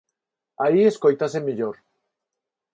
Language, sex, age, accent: Galician, male, 50-59, Neofalante